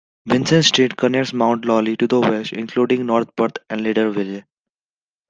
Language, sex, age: English, male, 19-29